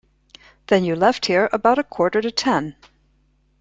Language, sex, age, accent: English, female, 50-59, United States English